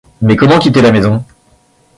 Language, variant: French, Français de métropole